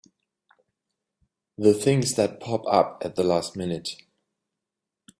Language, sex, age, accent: English, male, 50-59, England English